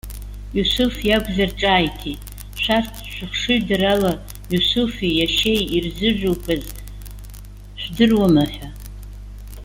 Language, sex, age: Abkhazian, female, 70-79